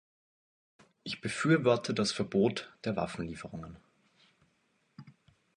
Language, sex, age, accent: German, male, 19-29, Österreichisches Deutsch